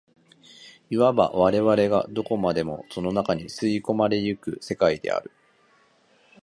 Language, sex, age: Japanese, male, 30-39